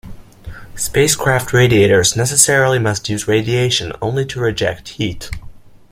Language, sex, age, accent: English, male, under 19, United States English